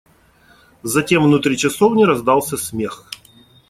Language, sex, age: Russian, male, 40-49